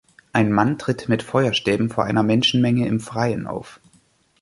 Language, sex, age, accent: German, male, 19-29, Deutschland Deutsch